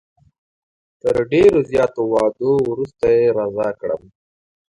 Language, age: Pashto, 19-29